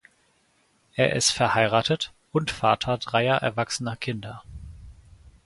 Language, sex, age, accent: German, male, 19-29, Deutschland Deutsch